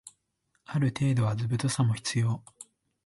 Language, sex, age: Japanese, male, 19-29